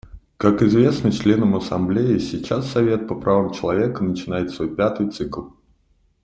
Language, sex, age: Russian, male, 30-39